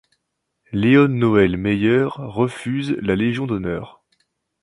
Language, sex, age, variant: French, male, 19-29, Français de métropole